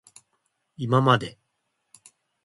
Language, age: Japanese, 19-29